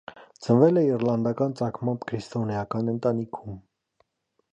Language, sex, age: Armenian, male, 19-29